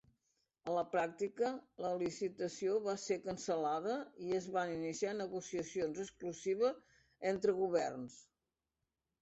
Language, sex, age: Catalan, female, 70-79